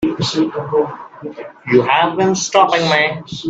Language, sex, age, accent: English, male, 19-29, India and South Asia (India, Pakistan, Sri Lanka)